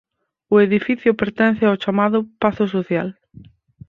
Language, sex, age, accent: Galician, female, 30-39, Oriental (común en zona oriental)